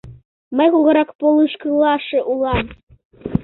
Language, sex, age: Mari, male, under 19